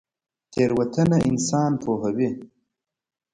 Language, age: Pashto, 19-29